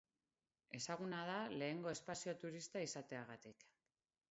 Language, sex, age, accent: Basque, female, 40-49, Mendebalekoa (Araba, Bizkaia, Gipuzkoako mendebaleko herri batzuk)